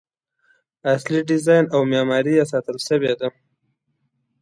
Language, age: Pashto, 19-29